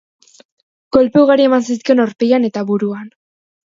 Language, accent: Basque, Mendebalekoa (Araba, Bizkaia, Gipuzkoako mendebaleko herri batzuk)